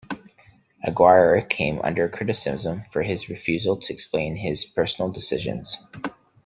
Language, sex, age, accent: English, male, 30-39, Canadian English